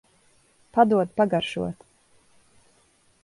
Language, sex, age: Latvian, female, 30-39